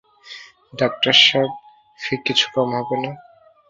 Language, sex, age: Bengali, male, 19-29